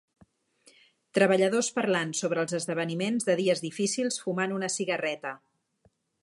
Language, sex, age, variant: Catalan, female, 40-49, Central